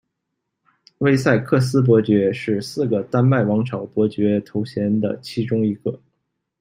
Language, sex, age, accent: Chinese, male, 19-29, 出生地：吉林省